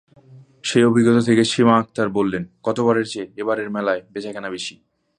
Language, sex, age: Bengali, male, 19-29